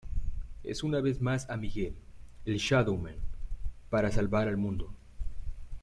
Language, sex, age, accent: Spanish, male, 19-29, México